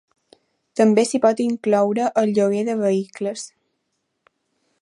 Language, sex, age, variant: Catalan, female, 19-29, Balear